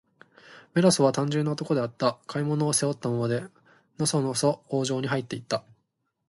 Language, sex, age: Japanese, male, 19-29